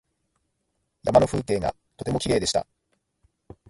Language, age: Japanese, 30-39